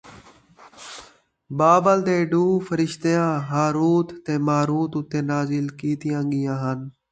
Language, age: Saraiki, under 19